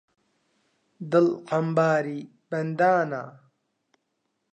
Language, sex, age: Central Kurdish, male, 19-29